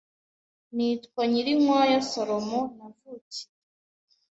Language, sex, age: Kinyarwanda, female, 19-29